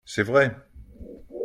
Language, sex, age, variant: French, male, 50-59, Français de métropole